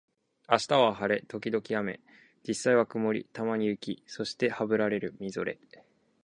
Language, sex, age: Japanese, male, 19-29